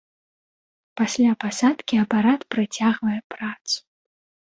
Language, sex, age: Belarusian, female, 19-29